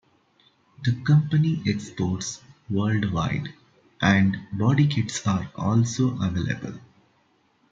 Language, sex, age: English, male, 30-39